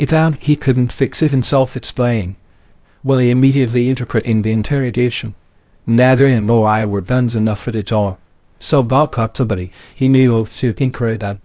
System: TTS, VITS